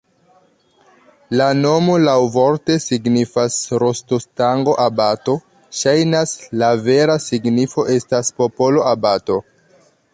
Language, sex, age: Esperanto, male, 19-29